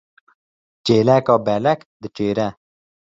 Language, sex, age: Kurdish, male, 19-29